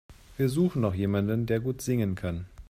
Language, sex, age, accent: German, male, 40-49, Deutschland Deutsch